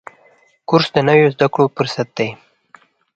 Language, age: Pashto, under 19